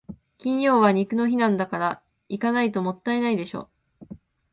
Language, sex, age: Japanese, female, 19-29